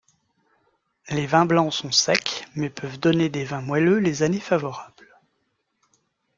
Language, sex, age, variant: French, male, 30-39, Français de métropole